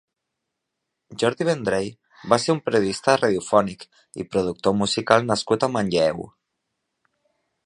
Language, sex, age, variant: Catalan, male, 40-49, Central